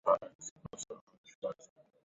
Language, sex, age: Swahili, male, 30-39